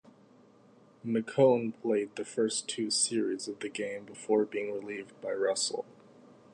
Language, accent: English, United States English